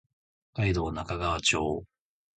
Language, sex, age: Japanese, male, 19-29